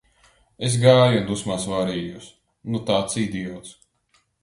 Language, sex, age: Latvian, male, 30-39